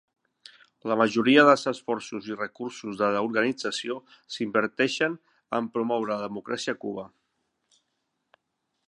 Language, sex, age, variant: Catalan, male, 40-49, Central